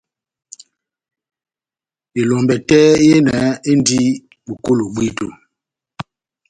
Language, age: Batanga, 70-79